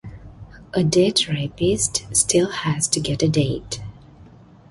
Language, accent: English, India and South Asia (India, Pakistan, Sri Lanka)